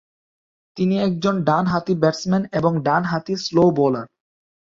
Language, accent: Bengali, Bangladeshi; শুদ্ধ বাংলা